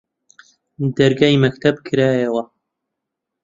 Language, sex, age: Central Kurdish, male, 19-29